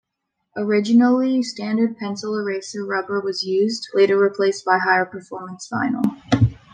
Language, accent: English, Canadian English